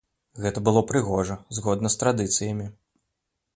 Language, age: Belarusian, 30-39